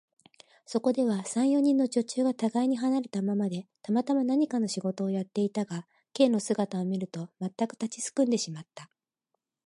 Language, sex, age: Japanese, female, 40-49